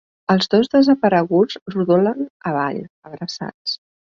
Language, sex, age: Catalan, female, 40-49